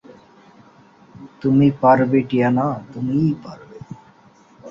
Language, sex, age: Bengali, male, 19-29